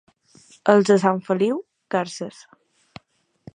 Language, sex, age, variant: Catalan, female, 19-29, Balear